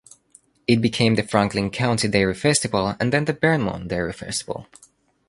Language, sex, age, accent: English, male, 19-29, United States English